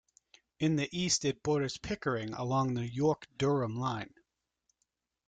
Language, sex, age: English, male, 30-39